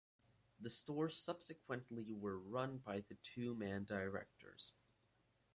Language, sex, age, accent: English, male, under 19, United States English